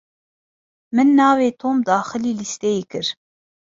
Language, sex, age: Kurdish, female, 30-39